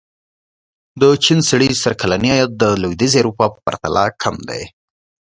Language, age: Pashto, 19-29